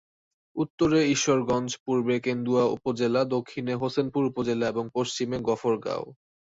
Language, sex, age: Bengali, male, 19-29